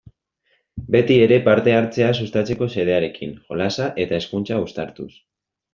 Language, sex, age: Basque, male, 19-29